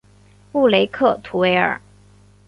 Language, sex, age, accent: Chinese, female, 19-29, 出生地：广东省